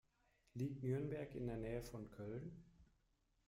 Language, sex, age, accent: German, male, 30-39, Deutschland Deutsch